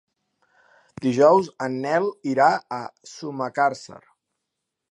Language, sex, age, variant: Catalan, male, 30-39, Central